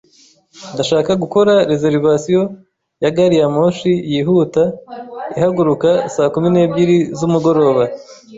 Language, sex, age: Kinyarwanda, male, 30-39